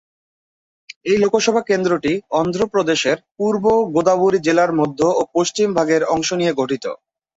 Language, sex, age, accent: Bengali, male, 19-29, Native